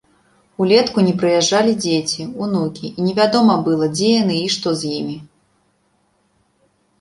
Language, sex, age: Belarusian, female, 19-29